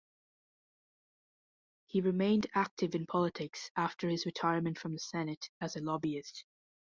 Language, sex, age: English, female, under 19